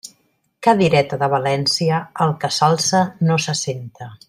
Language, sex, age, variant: Catalan, female, 30-39, Central